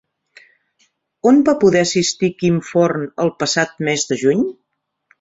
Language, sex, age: Catalan, female, 40-49